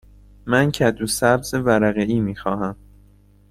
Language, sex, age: Persian, male, 19-29